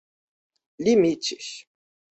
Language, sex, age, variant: Portuguese, male, 19-29, Portuguese (Brasil)